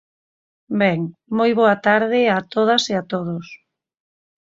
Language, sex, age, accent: Galician, female, 30-39, Normativo (estándar)